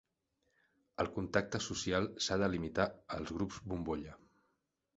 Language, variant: Catalan, Central